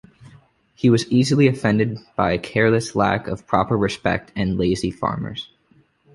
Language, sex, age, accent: English, male, 19-29, United States English